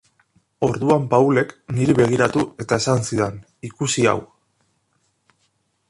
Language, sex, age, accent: Basque, male, 19-29, Erdialdekoa edo Nafarra (Gipuzkoa, Nafarroa)